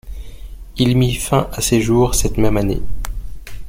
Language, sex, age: French, male, 50-59